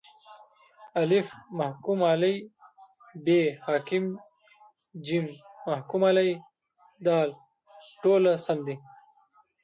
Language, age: Pashto, 19-29